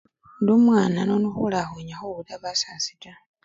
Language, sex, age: Luyia, male, 30-39